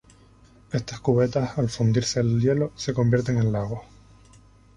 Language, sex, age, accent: Spanish, male, 19-29, España: Islas Canarias